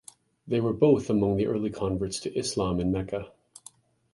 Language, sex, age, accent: English, male, 40-49, United States English